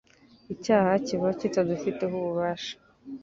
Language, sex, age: Kinyarwanda, female, 19-29